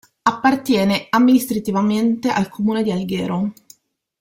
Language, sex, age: Italian, female, 30-39